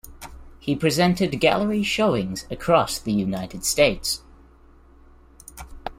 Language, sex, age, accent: English, male, 19-29, New Zealand English